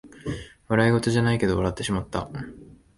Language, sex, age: Japanese, male, 19-29